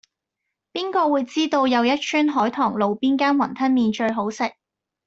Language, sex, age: Cantonese, female, 19-29